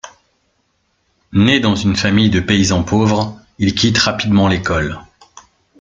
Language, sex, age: French, male, 40-49